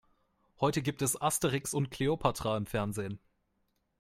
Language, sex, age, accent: German, male, 19-29, Deutschland Deutsch